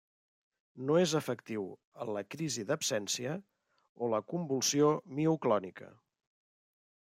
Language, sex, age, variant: Catalan, male, 50-59, Central